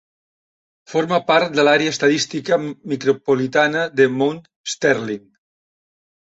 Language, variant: Catalan, Central